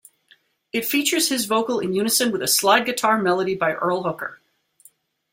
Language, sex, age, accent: English, female, 50-59, United States English